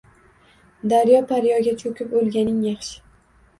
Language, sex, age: Uzbek, female, 19-29